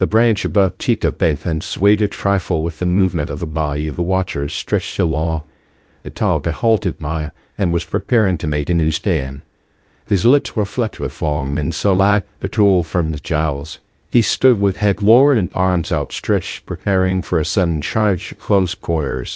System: TTS, VITS